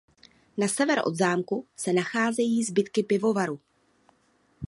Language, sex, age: Czech, female, 30-39